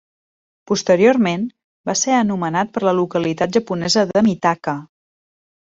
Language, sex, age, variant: Catalan, female, 40-49, Central